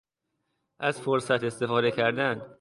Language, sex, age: Persian, male, under 19